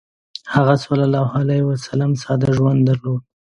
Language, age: Pashto, 30-39